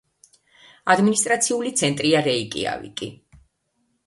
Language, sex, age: Georgian, female, 50-59